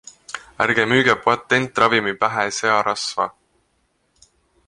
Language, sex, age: Estonian, male, 19-29